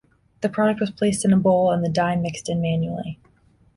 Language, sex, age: English, female, 19-29